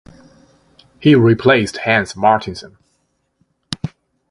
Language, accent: English, United States English